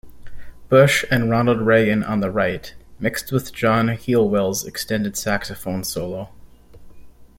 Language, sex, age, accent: English, male, 19-29, United States English